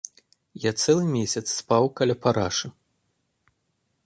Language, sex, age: Belarusian, male, 30-39